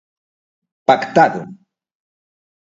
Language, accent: Galician, Oriental (común en zona oriental)